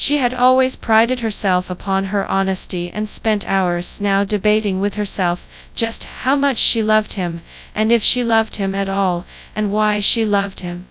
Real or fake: fake